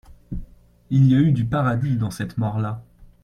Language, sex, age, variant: French, male, 19-29, Français de métropole